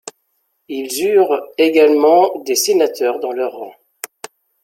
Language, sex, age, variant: French, male, 40-49, Français de métropole